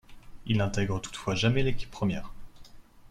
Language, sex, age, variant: French, male, 19-29, Français de métropole